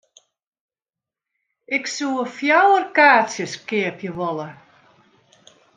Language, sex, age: Western Frisian, female, 50-59